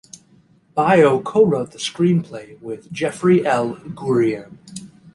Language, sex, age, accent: English, male, 19-29, United States English